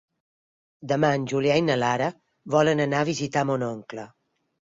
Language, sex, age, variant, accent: Catalan, female, 60-69, Balear, balear